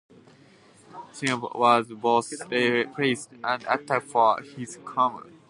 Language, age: English, under 19